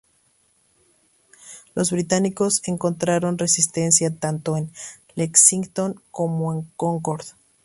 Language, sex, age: Spanish, female, 30-39